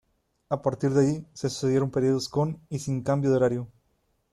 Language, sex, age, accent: Spanish, male, 19-29, México